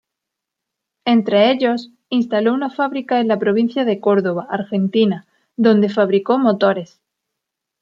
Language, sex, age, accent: Spanish, female, 30-39, España: Sur peninsular (Andalucia, Extremadura, Murcia)